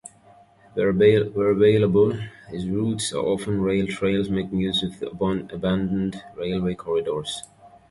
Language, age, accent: English, 19-29, England English